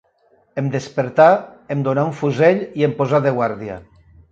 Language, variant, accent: Catalan, Valencià meridional, valencià